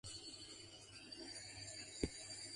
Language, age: English, 19-29